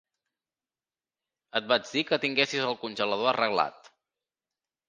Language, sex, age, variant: Catalan, male, 19-29, Central